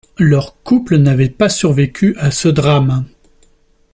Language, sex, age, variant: French, male, 40-49, Français de métropole